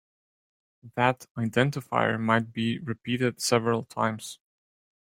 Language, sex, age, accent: English, male, 19-29, United States English